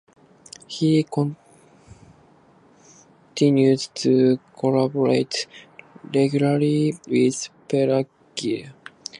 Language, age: English, under 19